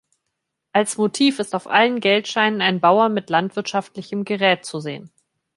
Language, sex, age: German, female, 19-29